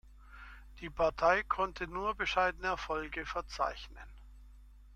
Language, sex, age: German, male, 50-59